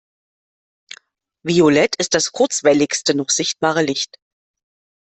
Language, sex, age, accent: German, female, 50-59, Deutschland Deutsch